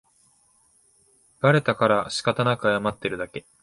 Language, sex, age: Japanese, male, 19-29